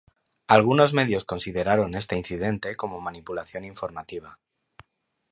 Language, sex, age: Spanish, male, 40-49